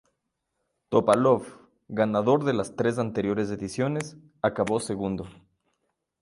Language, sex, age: Spanish, male, 40-49